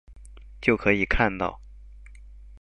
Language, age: Chinese, 19-29